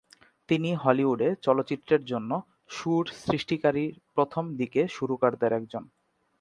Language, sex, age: Bengali, male, 19-29